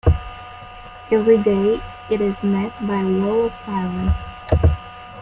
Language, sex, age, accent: English, female, 19-29, United States English